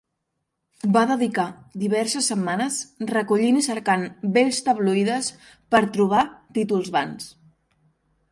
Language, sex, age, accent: Catalan, female, 19-29, central; nord-occidental